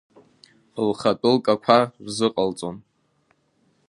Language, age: Abkhazian, under 19